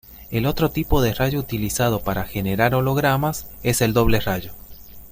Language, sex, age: Spanish, male, 30-39